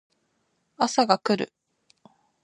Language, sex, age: Japanese, female, 19-29